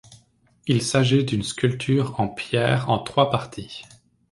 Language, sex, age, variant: French, male, 19-29, Français de métropole